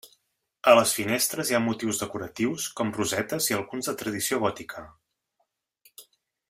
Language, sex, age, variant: Catalan, male, 40-49, Central